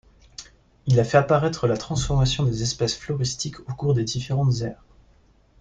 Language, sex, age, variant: French, male, 19-29, Français de métropole